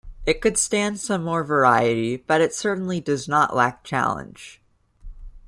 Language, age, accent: English, 19-29, United States English